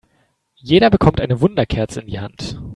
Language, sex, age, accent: German, male, 19-29, Deutschland Deutsch